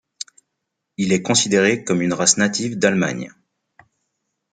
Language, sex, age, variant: French, male, 40-49, Français de métropole